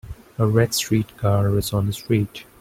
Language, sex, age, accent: English, male, 19-29, India and South Asia (India, Pakistan, Sri Lanka)